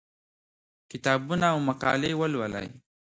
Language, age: Pashto, 19-29